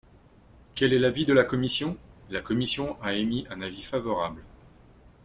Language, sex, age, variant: French, male, 40-49, Français de métropole